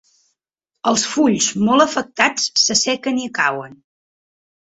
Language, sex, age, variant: Catalan, female, 19-29, Central